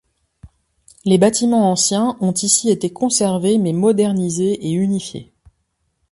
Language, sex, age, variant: French, female, 40-49, Français de métropole